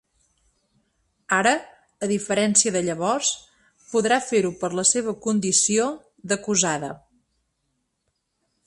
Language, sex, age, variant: Catalan, female, 40-49, Central